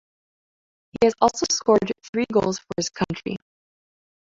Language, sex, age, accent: English, female, 19-29, United States English